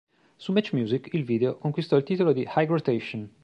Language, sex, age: Italian, male, 40-49